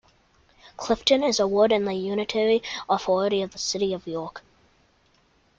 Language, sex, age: English, male, under 19